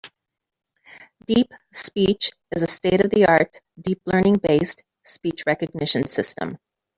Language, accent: English, United States English